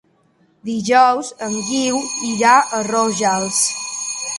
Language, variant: Catalan, Balear